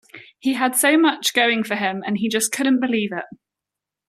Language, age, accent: English, 19-29, England English